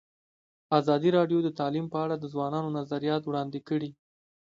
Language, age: Pashto, 30-39